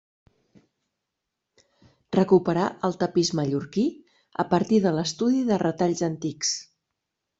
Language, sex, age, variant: Catalan, female, 40-49, Central